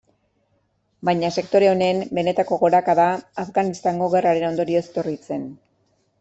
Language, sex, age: Basque, female, 40-49